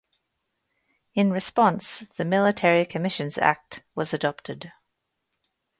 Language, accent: English, Australian English